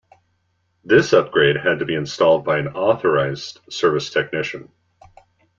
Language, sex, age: English, male, 40-49